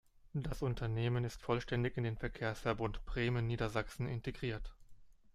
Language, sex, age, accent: German, male, 30-39, Deutschland Deutsch